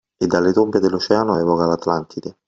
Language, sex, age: Italian, male, 40-49